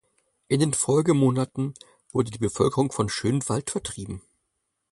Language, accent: German, Deutschland Deutsch